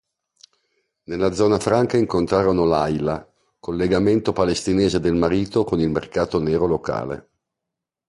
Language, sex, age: Italian, male, 50-59